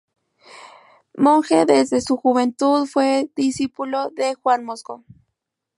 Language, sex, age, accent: Spanish, female, under 19, México